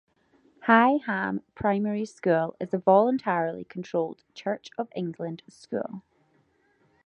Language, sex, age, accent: English, female, 19-29, Scottish English